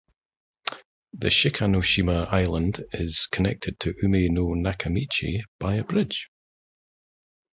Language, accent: English, Scottish English